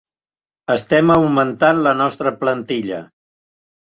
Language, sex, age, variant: Catalan, male, 70-79, Central